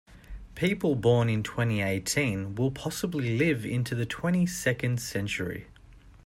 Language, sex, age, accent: English, male, 19-29, Australian English